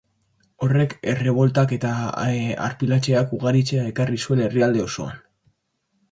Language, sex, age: Basque, male, under 19